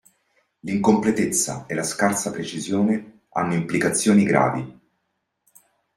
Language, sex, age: Italian, male, 40-49